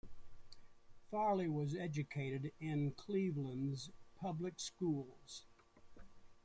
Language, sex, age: English, male, 70-79